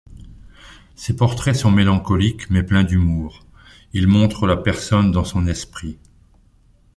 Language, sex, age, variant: French, male, 60-69, Français de métropole